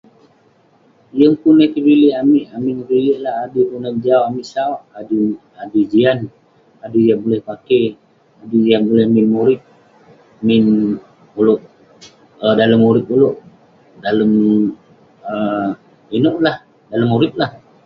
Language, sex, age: Western Penan, male, 19-29